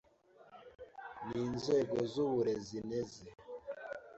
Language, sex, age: Kinyarwanda, male, 19-29